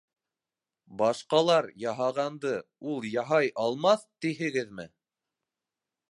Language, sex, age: Bashkir, male, 19-29